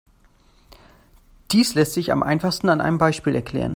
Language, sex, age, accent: German, male, 30-39, Deutschland Deutsch